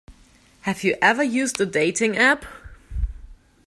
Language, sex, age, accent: English, female, 19-29, England English